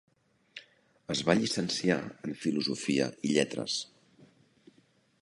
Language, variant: Catalan, Central